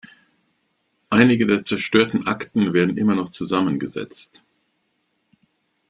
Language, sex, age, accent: German, male, 60-69, Deutschland Deutsch